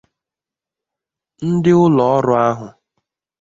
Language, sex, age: Igbo, male, 19-29